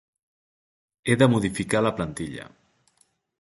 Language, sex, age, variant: Catalan, male, 19-29, Central